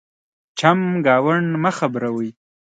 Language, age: Pashto, 19-29